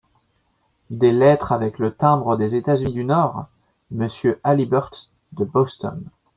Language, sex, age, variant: French, male, 30-39, Français de métropole